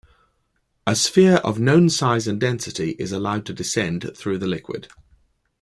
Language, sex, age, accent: English, male, 30-39, England English